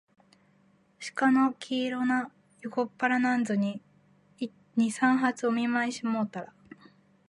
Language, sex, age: Japanese, female, 19-29